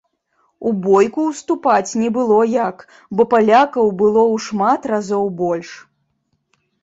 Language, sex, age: Belarusian, female, 30-39